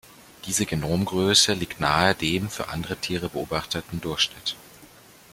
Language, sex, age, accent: German, male, 19-29, Deutschland Deutsch